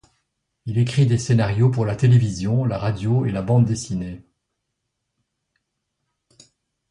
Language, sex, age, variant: French, male, 60-69, Français de métropole